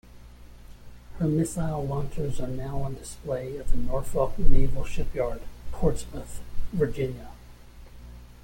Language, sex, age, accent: English, male, 50-59, United States English